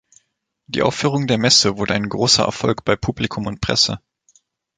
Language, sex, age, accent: German, male, 19-29, Deutschland Deutsch